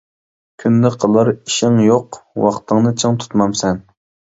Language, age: Uyghur, 19-29